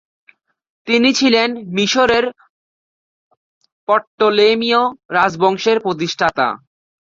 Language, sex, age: Bengali, male, 19-29